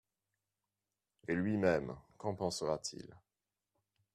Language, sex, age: French, male, 19-29